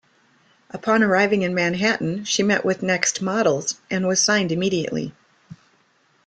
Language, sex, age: English, female, 60-69